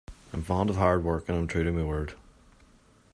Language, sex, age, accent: English, male, 30-39, Irish English